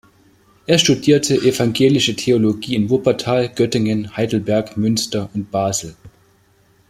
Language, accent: German, Deutschland Deutsch